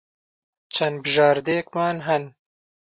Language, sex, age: Central Kurdish, male, 19-29